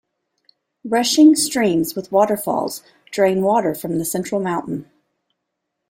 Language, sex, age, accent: English, female, 40-49, United States English